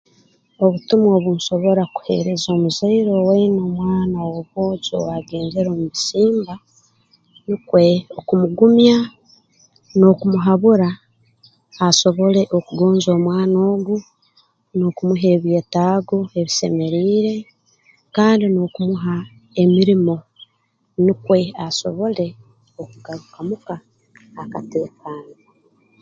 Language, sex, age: Tooro, female, 30-39